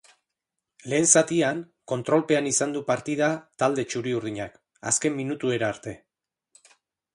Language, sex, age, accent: Basque, male, 40-49, Erdialdekoa edo Nafarra (Gipuzkoa, Nafarroa)